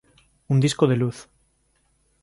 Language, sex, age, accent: Galician, male, 30-39, Normativo (estándar)